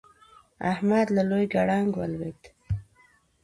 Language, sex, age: Pashto, female, 19-29